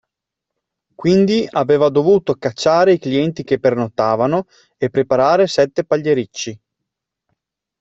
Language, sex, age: Italian, male, 30-39